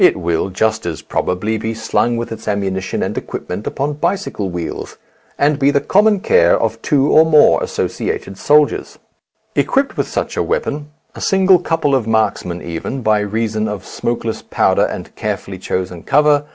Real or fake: real